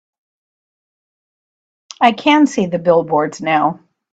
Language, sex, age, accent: English, female, 70-79, United States English